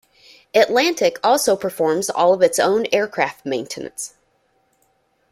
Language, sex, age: English, female, 30-39